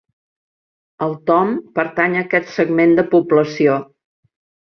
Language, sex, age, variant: Catalan, female, 60-69, Central